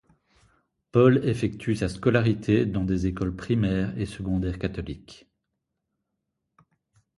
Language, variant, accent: French, Français d'Europe, Français de Belgique